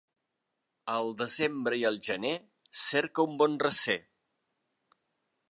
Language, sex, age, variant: Catalan, male, 50-59, Nord-Occidental